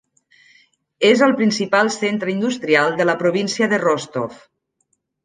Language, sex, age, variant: Catalan, female, 40-49, Nord-Occidental